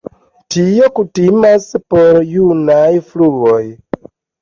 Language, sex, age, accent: Esperanto, male, 30-39, Internacia